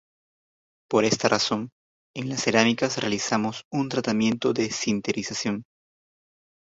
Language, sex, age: Spanish, male, under 19